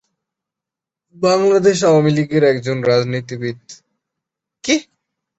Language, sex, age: Bengali, male, 19-29